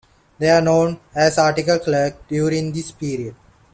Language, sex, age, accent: English, male, 19-29, India and South Asia (India, Pakistan, Sri Lanka)